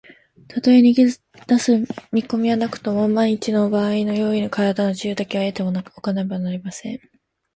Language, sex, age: Japanese, female, 19-29